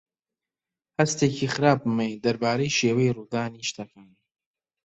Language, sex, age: Central Kurdish, male, 30-39